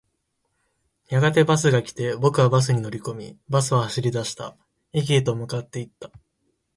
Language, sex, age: Japanese, male, 19-29